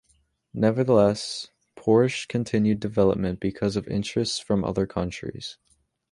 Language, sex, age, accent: English, male, under 19, United States English